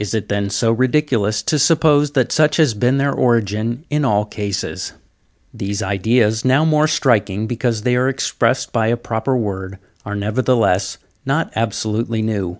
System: none